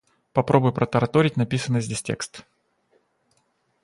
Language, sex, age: Russian, male, 30-39